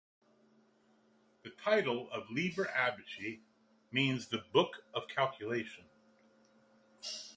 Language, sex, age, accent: English, male, 50-59, United States English